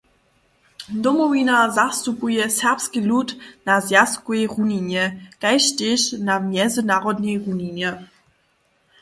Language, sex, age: Upper Sorbian, female, under 19